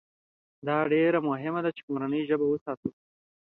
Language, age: Pashto, 19-29